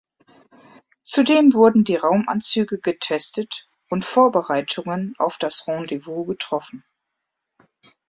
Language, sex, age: German, female, 50-59